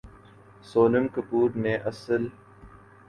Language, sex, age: Urdu, male, 19-29